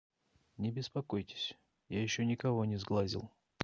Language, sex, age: Russian, male, 40-49